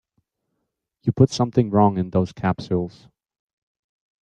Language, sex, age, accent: English, male, 30-39, United States English